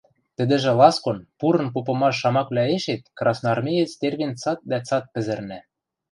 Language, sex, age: Western Mari, male, 19-29